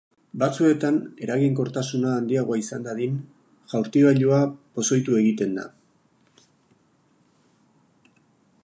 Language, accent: Basque, Erdialdekoa edo Nafarra (Gipuzkoa, Nafarroa)